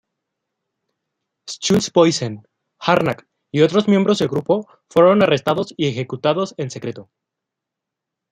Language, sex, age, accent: Spanish, male, 19-29, México